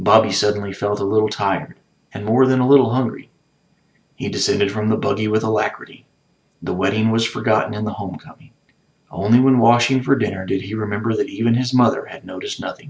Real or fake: real